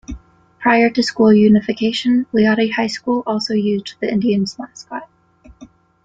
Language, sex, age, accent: English, female, 19-29, United States English